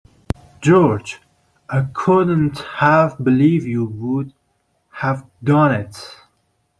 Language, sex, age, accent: English, male, 19-29, United States English